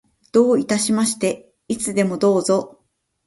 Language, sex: Japanese, female